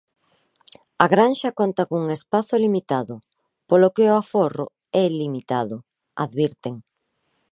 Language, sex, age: Galician, female, 40-49